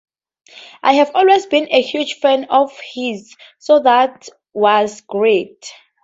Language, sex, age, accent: English, female, 19-29, Southern African (South Africa, Zimbabwe, Namibia)